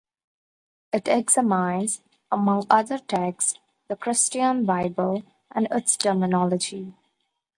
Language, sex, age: English, female, 19-29